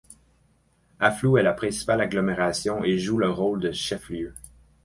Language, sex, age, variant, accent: French, male, 30-39, Français d'Amérique du Nord, Français du Canada